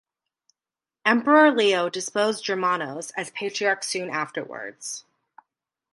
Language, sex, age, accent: English, female, 19-29, United States English